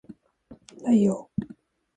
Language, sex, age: Japanese, female, 19-29